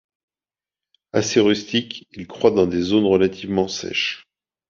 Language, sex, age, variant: French, male, 30-39, Français de métropole